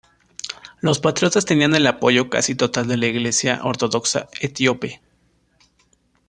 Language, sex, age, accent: Spanish, male, 19-29, México